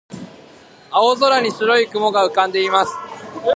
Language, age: Japanese, 19-29